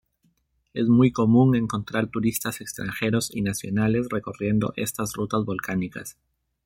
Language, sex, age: Spanish, male, 30-39